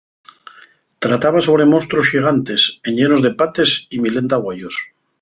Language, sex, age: Asturian, male, 50-59